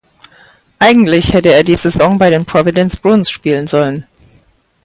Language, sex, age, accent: German, female, 50-59, Deutschland Deutsch